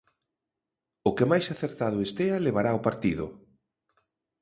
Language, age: Galician, 50-59